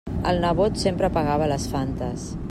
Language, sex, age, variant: Catalan, female, 40-49, Central